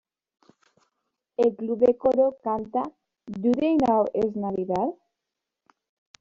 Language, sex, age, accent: Spanish, female, under 19, España: Norte peninsular (Asturias, Castilla y León, Cantabria, País Vasco, Navarra, Aragón, La Rioja, Guadalajara, Cuenca)